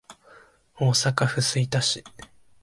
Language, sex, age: Japanese, male, 19-29